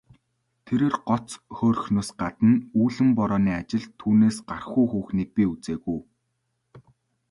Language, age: Mongolian, 19-29